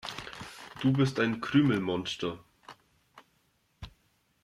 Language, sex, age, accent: German, male, 30-39, Deutschland Deutsch